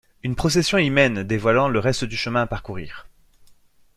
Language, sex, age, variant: French, male, 30-39, Français de métropole